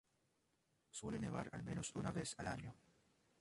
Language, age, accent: Spanish, 19-29, Andino-Pacífico: Colombia, Perú, Ecuador, oeste de Bolivia y Venezuela andina